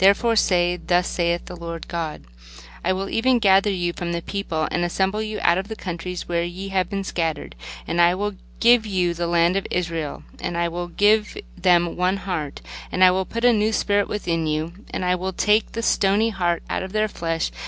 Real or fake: real